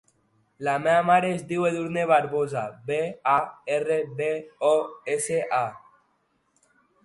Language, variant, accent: Catalan, Nord-Occidental, nord-occidental